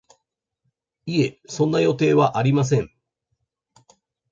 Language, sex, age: Japanese, male, 50-59